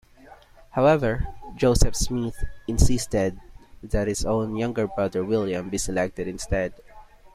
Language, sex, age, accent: English, male, 19-29, Filipino